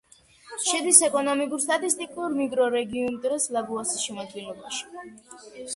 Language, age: Georgian, under 19